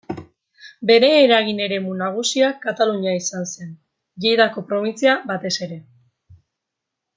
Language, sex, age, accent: Basque, female, under 19, Erdialdekoa edo Nafarra (Gipuzkoa, Nafarroa)